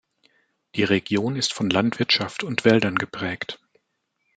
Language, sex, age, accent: German, male, 60-69, Deutschland Deutsch